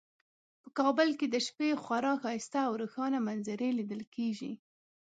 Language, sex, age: Pashto, female, 19-29